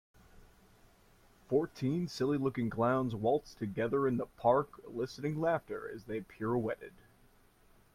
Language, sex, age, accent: English, male, 19-29, United States English